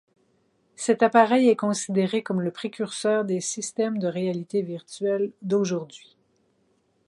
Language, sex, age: French, female, 50-59